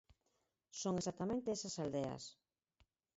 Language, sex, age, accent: Galician, female, 40-49, Central (gheada)